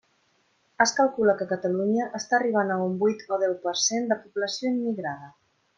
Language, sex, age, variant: Catalan, female, 30-39, Central